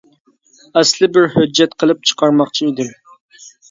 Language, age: Uyghur, 19-29